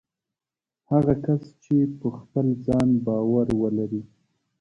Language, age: Pashto, 30-39